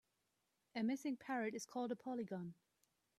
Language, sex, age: English, female, 30-39